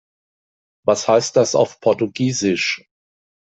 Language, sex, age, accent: German, male, 60-69, Deutschland Deutsch